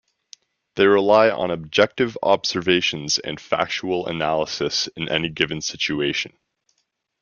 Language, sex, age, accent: English, male, 19-29, Canadian English